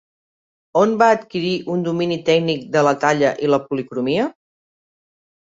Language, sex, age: Catalan, female, 40-49